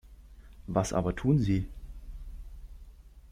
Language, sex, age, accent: German, male, 19-29, Deutschland Deutsch